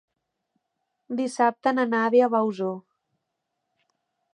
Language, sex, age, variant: Catalan, female, 19-29, Central